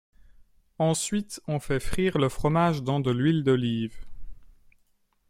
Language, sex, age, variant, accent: French, male, 19-29, Français d'Europe, Français de Belgique